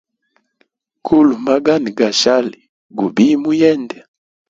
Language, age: Hemba, 19-29